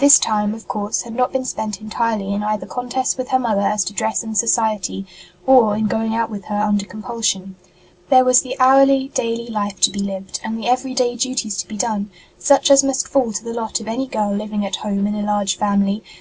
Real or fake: real